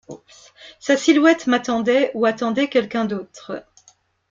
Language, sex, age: French, female, 50-59